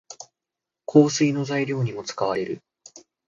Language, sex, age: Japanese, male, 19-29